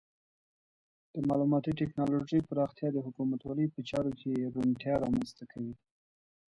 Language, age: Pashto, 19-29